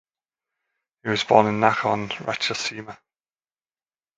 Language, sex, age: English, male, 40-49